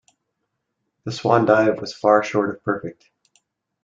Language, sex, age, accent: English, male, 40-49, United States English